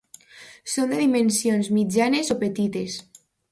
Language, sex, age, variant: Catalan, female, under 19, Alacantí